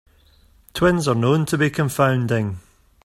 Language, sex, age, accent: English, male, 40-49, Scottish English